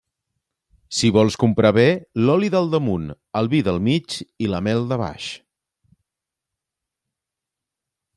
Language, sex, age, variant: Catalan, male, 40-49, Central